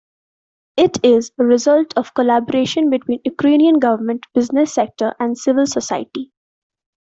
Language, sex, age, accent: English, female, 19-29, India and South Asia (India, Pakistan, Sri Lanka)